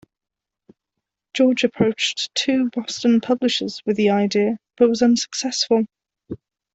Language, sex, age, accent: English, female, 30-39, Welsh English